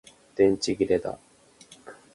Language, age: Japanese, under 19